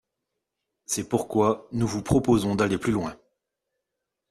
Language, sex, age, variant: French, male, 40-49, Français de métropole